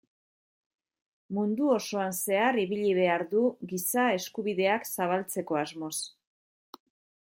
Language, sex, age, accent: Basque, female, 40-49, Mendebalekoa (Araba, Bizkaia, Gipuzkoako mendebaleko herri batzuk)